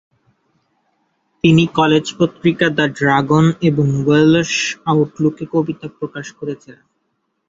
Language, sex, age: Bengali, male, 19-29